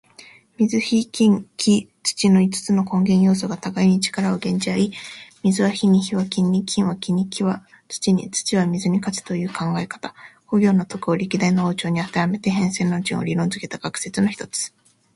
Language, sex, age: Japanese, female, 19-29